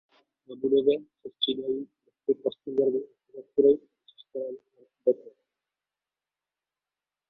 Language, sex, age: Czech, male, 30-39